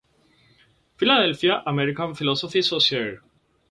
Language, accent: Spanish, Caribe: Cuba, Venezuela, Puerto Rico, República Dominicana, Panamá, Colombia caribeña, México caribeño, Costa del golfo de México